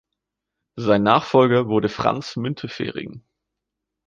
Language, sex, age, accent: German, male, 19-29, Deutschland Deutsch